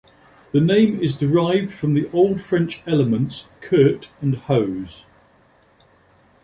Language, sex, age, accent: English, male, 50-59, England English